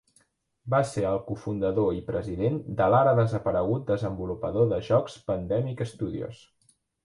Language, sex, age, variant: Catalan, male, 19-29, Central